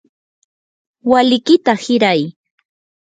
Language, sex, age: Yanahuanca Pasco Quechua, female, 19-29